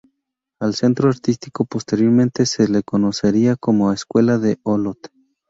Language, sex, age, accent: Spanish, male, 19-29, México